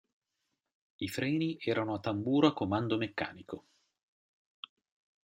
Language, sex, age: Italian, male, 50-59